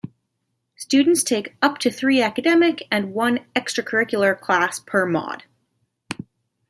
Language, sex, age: English, female, 19-29